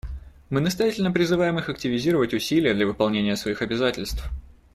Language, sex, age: Russian, male, 19-29